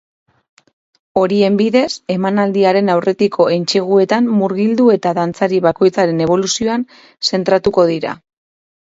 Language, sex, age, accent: Basque, female, 30-39, Mendebalekoa (Araba, Bizkaia, Gipuzkoako mendebaleko herri batzuk)